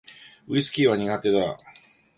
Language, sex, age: Japanese, male, 50-59